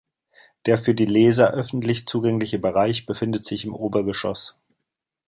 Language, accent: German, Deutschland Deutsch